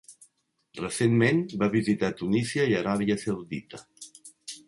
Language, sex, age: Catalan, male, 50-59